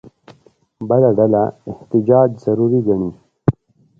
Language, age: Pashto, 19-29